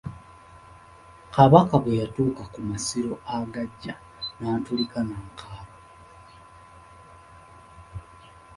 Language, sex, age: Ganda, male, 19-29